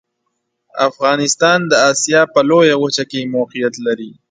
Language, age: Pashto, 19-29